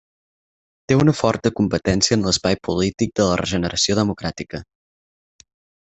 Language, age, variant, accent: Catalan, 19-29, Central, central